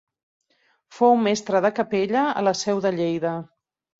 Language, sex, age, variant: Catalan, female, 50-59, Central